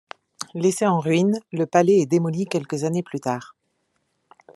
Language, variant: French, Français de métropole